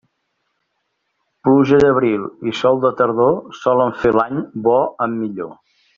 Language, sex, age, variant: Catalan, male, 60-69, Central